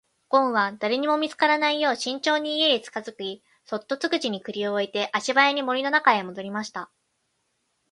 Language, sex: Japanese, female